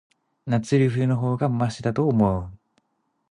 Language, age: Japanese, 30-39